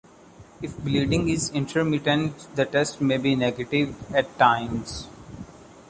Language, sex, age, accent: English, male, 19-29, India and South Asia (India, Pakistan, Sri Lanka)